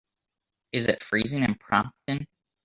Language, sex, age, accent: English, male, 19-29, United States English